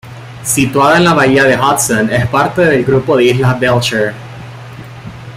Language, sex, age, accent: Spanish, male, 19-29, América central